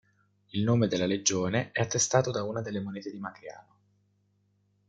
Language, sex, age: Italian, male, 19-29